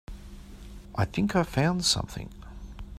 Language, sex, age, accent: English, male, 50-59, Australian English